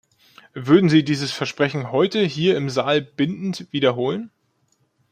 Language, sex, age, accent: German, male, 19-29, Deutschland Deutsch